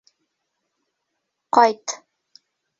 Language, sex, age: Bashkir, female, 30-39